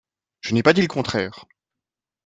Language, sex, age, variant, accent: French, male, 19-29, Français d'Europe, Français de Suisse